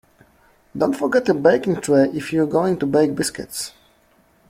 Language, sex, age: English, male, 30-39